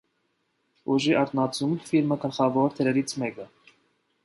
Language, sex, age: Armenian, male, 19-29